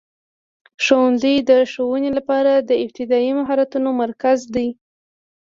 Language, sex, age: Pashto, female, 19-29